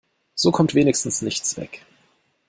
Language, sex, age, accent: German, male, 19-29, Deutschland Deutsch